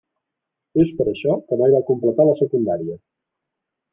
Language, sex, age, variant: Catalan, male, 40-49, Central